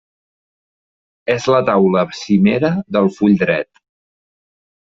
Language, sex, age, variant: Catalan, male, 40-49, Central